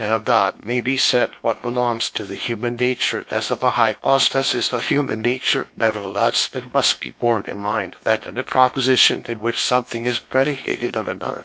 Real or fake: fake